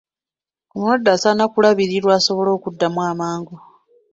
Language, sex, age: Ganda, female, 30-39